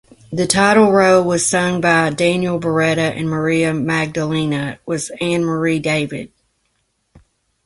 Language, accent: English, United States English